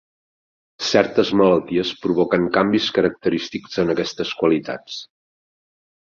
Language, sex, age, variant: Catalan, male, 50-59, Central